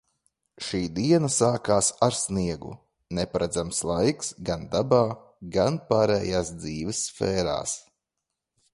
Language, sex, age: Latvian, male, 30-39